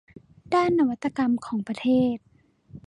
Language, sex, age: Thai, female, 19-29